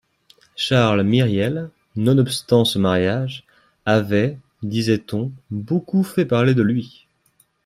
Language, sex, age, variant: French, male, 19-29, Français de métropole